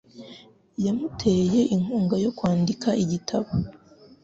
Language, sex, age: Kinyarwanda, female, under 19